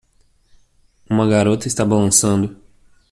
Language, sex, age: Portuguese, male, 19-29